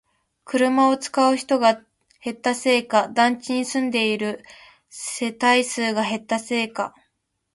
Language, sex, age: Japanese, female, 19-29